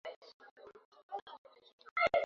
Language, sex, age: Swahili, female, 19-29